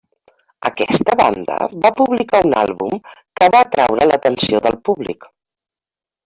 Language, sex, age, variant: Catalan, female, 40-49, Central